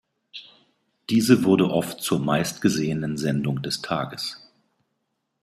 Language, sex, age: German, male, 50-59